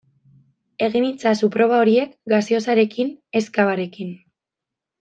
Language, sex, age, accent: Basque, female, 19-29, Mendebalekoa (Araba, Bizkaia, Gipuzkoako mendebaleko herri batzuk)